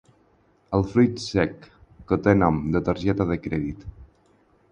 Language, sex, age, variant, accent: Catalan, male, 30-39, Balear, balear; aprenent (recent, des del castellà)